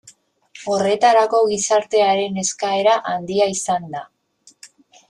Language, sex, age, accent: Basque, female, 30-39, Mendebalekoa (Araba, Bizkaia, Gipuzkoako mendebaleko herri batzuk)